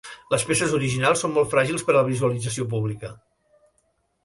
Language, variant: Catalan, Central